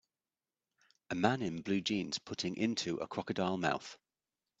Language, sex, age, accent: English, male, 50-59, England English